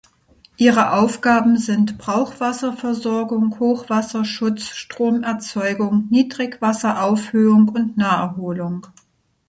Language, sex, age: German, female, 60-69